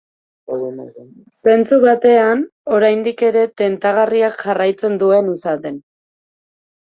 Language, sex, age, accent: Basque, female, 19-29, Mendebalekoa (Araba, Bizkaia, Gipuzkoako mendebaleko herri batzuk)